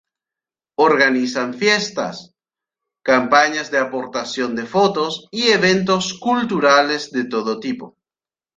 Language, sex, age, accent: Spanish, male, 40-49, Rioplatense: Argentina, Uruguay, este de Bolivia, Paraguay